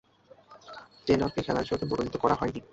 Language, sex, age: Bengali, male, 19-29